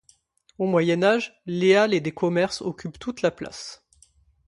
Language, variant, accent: French, Français d'Europe, Français du sud de la France